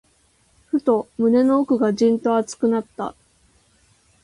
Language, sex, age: Japanese, female, 19-29